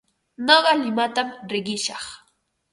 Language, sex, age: Ambo-Pasco Quechua, female, 30-39